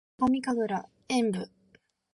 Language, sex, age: Japanese, female, 19-29